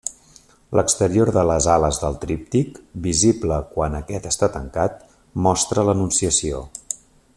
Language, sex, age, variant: Catalan, male, 40-49, Central